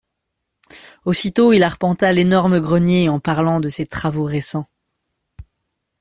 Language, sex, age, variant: French, male, 19-29, Français de métropole